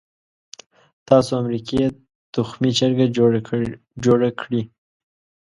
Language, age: Pashto, 19-29